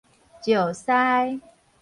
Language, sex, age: Min Nan Chinese, female, 40-49